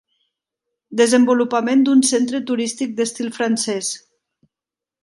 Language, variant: Catalan, Nord-Occidental